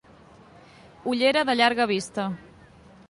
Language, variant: Catalan, Septentrional